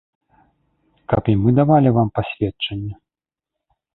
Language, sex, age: Belarusian, male, 30-39